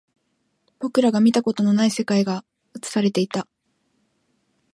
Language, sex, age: Japanese, female, 19-29